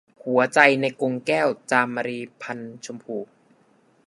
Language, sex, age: Thai, male, 19-29